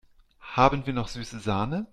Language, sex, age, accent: German, male, 40-49, Deutschland Deutsch